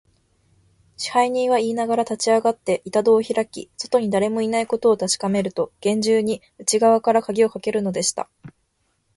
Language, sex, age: Japanese, female, 19-29